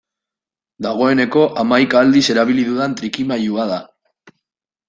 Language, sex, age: Basque, male, 19-29